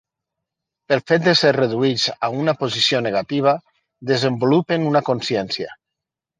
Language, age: Catalan, 50-59